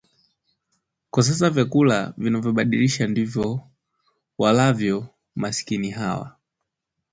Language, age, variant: Swahili, 19-29, Kiswahili cha Bara ya Tanzania